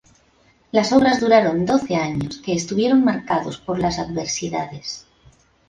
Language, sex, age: Spanish, female, 50-59